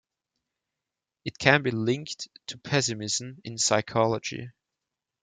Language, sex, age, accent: English, male, 19-29, United States English